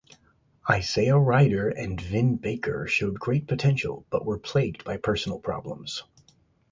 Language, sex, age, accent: English, male, 50-59, United States English